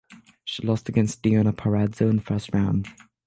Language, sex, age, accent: English, male, under 19, french accent